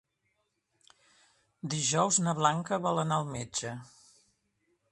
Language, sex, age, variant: Catalan, male, 60-69, Central